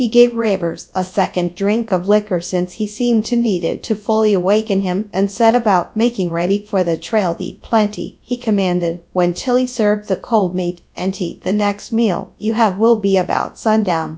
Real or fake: fake